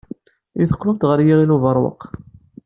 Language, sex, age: Kabyle, male, 19-29